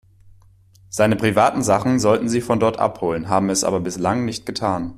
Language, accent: German, Deutschland Deutsch